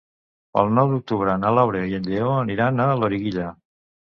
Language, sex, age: Catalan, male, 60-69